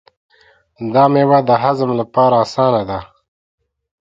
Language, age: Pashto, 19-29